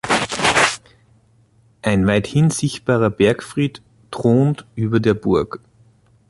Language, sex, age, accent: German, male, 30-39, Österreichisches Deutsch